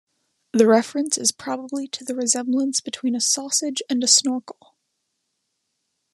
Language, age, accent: English, under 19, United States English